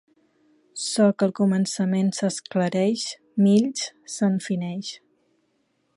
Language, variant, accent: Catalan, Central, central